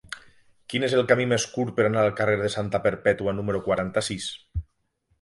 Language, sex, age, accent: Catalan, male, 40-49, valencià